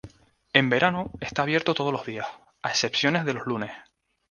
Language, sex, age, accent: Spanish, male, 19-29, España: Islas Canarias